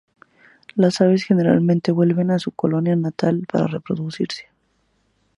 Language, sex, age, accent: Spanish, female, 19-29, México